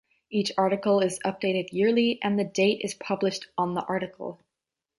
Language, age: English, under 19